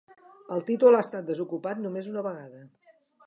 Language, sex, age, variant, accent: Catalan, female, 60-69, Central, central